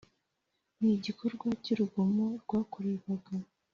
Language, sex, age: Kinyarwanda, female, 19-29